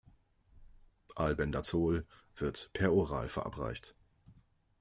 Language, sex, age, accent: German, male, 40-49, Deutschland Deutsch